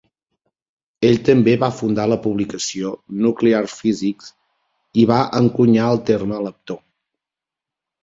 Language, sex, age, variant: Catalan, male, 40-49, Central